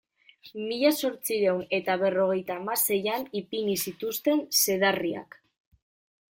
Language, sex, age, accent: Basque, female, 19-29, Mendebalekoa (Araba, Bizkaia, Gipuzkoako mendebaleko herri batzuk)